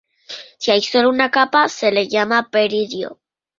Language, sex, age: Spanish, female, 19-29